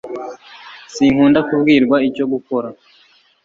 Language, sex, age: Kinyarwanda, male, 19-29